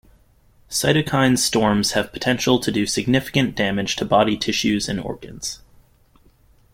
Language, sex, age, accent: English, male, 19-29, United States English